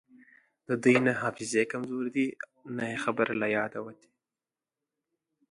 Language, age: Pashto, under 19